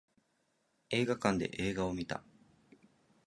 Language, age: Japanese, 19-29